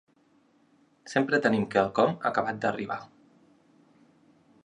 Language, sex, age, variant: Catalan, male, 30-39, Central